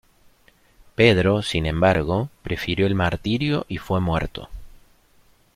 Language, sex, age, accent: Spanish, male, 30-39, Rioplatense: Argentina, Uruguay, este de Bolivia, Paraguay